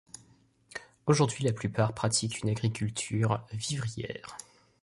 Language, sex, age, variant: French, male, 30-39, Français de métropole